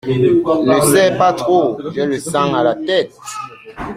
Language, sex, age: French, female, 30-39